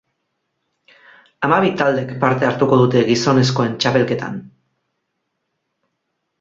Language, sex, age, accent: Basque, female, 40-49, Mendebalekoa (Araba, Bizkaia, Gipuzkoako mendebaleko herri batzuk)